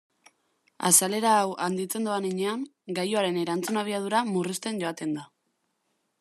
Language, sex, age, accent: Basque, female, 19-29, Mendebalekoa (Araba, Bizkaia, Gipuzkoako mendebaleko herri batzuk)